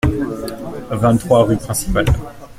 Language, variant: French, Français de métropole